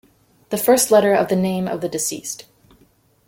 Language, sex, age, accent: English, female, 30-39, United States English